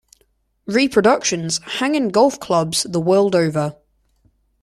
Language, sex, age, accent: English, male, under 19, England English